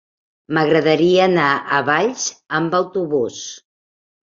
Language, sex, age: Catalan, female, 60-69